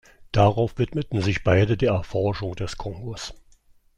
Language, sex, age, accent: German, male, 60-69, Deutschland Deutsch